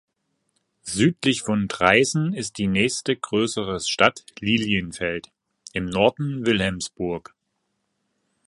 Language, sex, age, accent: German, male, 30-39, Deutschland Deutsch